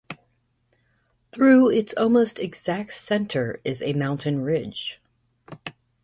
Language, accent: English, United States English